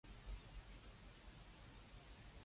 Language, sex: Cantonese, female